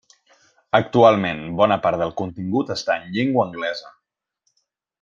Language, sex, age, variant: Catalan, male, 19-29, Central